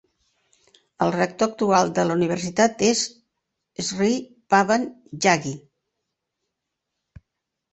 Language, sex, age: Catalan, female, 70-79